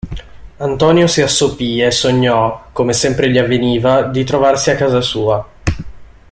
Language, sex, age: Italian, male, 19-29